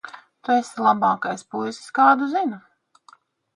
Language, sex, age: Latvian, female, 50-59